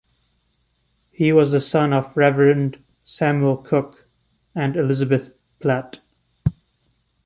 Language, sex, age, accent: English, male, 30-39, India and South Asia (India, Pakistan, Sri Lanka)